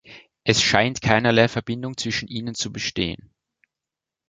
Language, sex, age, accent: German, male, 19-29, Österreichisches Deutsch